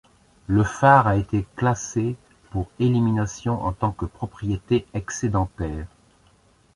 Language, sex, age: French, male, 70-79